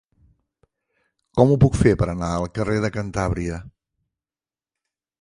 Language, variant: Catalan, Nord-Occidental